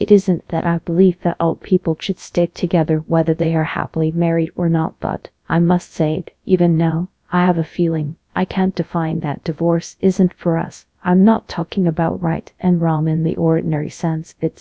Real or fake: fake